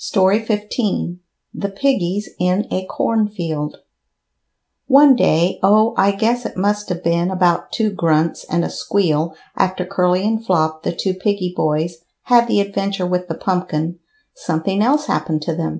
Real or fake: real